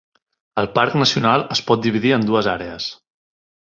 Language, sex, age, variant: Catalan, male, 30-39, Central